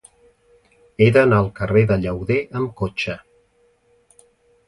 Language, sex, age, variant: Catalan, male, 50-59, Central